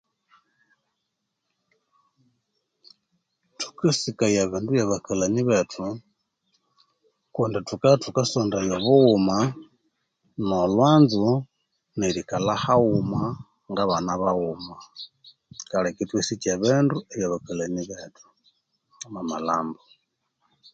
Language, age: Konzo, 40-49